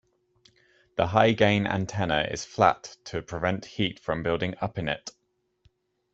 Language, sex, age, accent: English, male, 30-39, England English